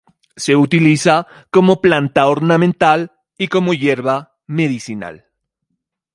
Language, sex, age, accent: Spanish, male, 30-39, Andino-Pacífico: Colombia, Perú, Ecuador, oeste de Bolivia y Venezuela andina